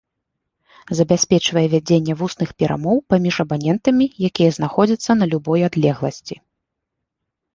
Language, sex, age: Belarusian, female, 19-29